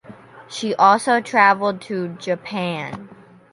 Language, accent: English, United States English